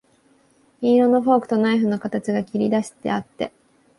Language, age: Japanese, 19-29